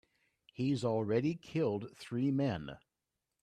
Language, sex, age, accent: English, male, 40-49, Canadian English